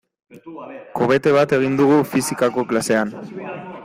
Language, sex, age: Basque, male, 19-29